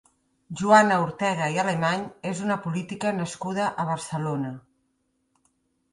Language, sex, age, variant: Catalan, female, 50-59, Central